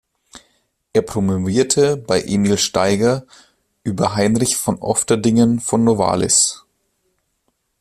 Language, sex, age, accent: German, male, 19-29, Deutschland Deutsch